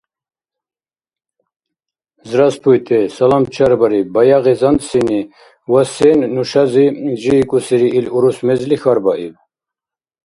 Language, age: Dargwa, 50-59